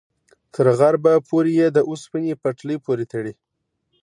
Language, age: Pashto, 19-29